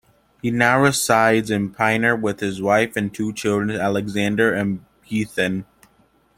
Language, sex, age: English, male, under 19